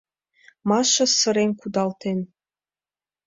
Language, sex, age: Mari, female, 19-29